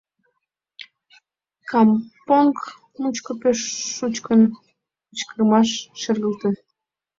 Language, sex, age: Mari, female, 19-29